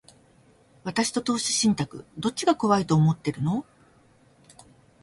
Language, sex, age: Japanese, female, 60-69